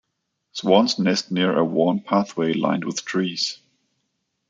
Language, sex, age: English, male, 40-49